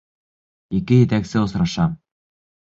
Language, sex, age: Bashkir, male, under 19